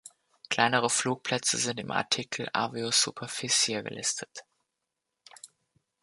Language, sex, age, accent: German, male, 19-29, Deutschland Deutsch